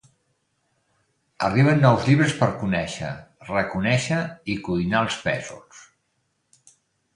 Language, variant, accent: Catalan, Central, central